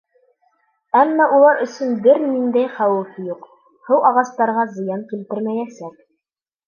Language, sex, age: Bashkir, female, 19-29